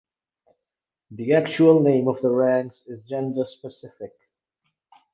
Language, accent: English, England English